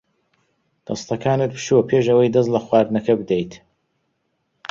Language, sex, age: Central Kurdish, male, 30-39